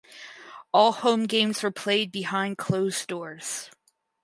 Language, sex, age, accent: English, female, 19-29, United States English